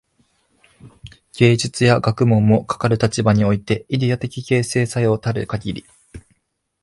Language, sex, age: Japanese, male, 19-29